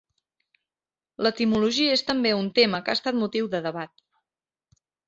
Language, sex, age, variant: Catalan, male, 30-39, Central